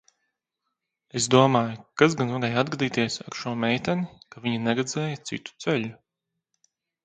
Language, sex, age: Latvian, male, 19-29